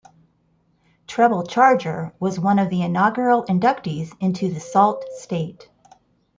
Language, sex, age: English, female, 50-59